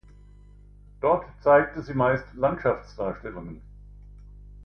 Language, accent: German, Deutschland Deutsch